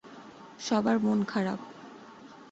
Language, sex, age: Bengali, female, 19-29